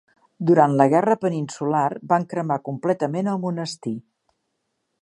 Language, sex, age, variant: Catalan, female, 60-69, Septentrional